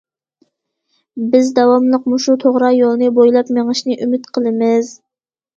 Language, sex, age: Uyghur, female, 19-29